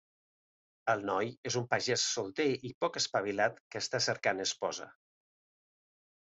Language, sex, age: Catalan, male, 40-49